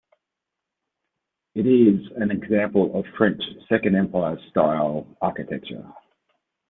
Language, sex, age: English, male, 40-49